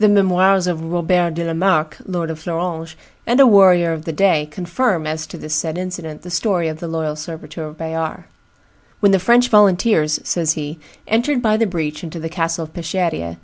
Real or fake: real